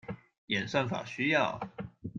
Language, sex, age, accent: Chinese, male, 19-29, 出生地：高雄市